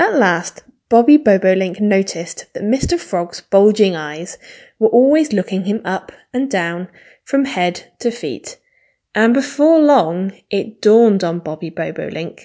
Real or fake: real